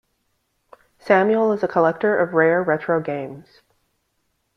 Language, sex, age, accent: English, female, 40-49, United States English